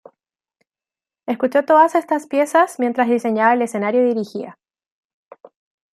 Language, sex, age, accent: Spanish, female, 19-29, Chileno: Chile, Cuyo